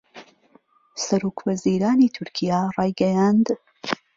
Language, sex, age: Central Kurdish, female, 30-39